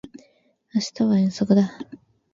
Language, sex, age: Japanese, female, 19-29